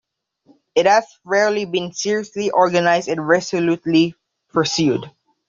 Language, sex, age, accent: English, male, under 19, Filipino